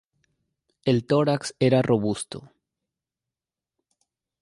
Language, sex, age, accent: Spanish, male, 19-29, México